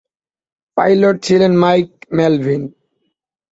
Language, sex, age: Bengali, male, 19-29